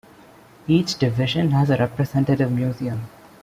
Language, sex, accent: English, male, India and South Asia (India, Pakistan, Sri Lanka)